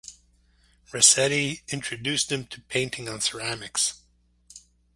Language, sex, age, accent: English, male, 50-59, Canadian English